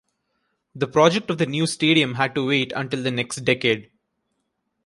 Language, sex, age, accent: English, male, under 19, India and South Asia (India, Pakistan, Sri Lanka)